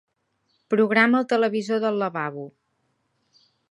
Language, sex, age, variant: Catalan, female, 19-29, Central